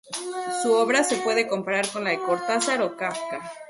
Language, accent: Spanish, México